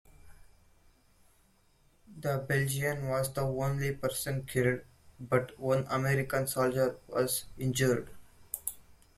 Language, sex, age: English, male, 19-29